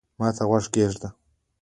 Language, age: Pashto, under 19